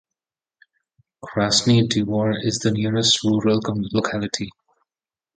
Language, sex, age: English, male, 30-39